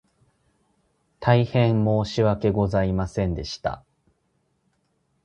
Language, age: Japanese, 19-29